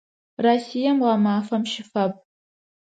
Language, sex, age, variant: Adyghe, female, 19-29, Адыгабзэ (Кирил, пстэумэ зэдыряе)